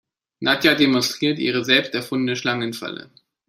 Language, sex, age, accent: German, male, 30-39, Deutschland Deutsch